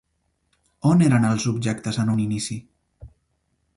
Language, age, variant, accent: Catalan, under 19, Central, central